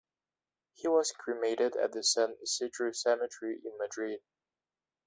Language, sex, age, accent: English, male, 19-29, United States English